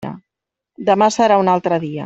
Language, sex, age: Catalan, female, 50-59